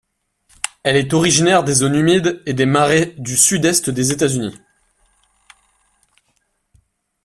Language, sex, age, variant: French, male, 19-29, Français de métropole